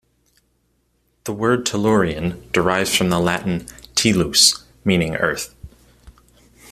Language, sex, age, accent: English, male, 19-29, United States English